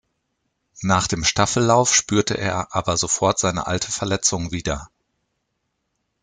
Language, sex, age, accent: German, male, 40-49, Deutschland Deutsch